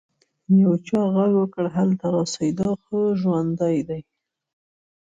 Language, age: Pashto, 19-29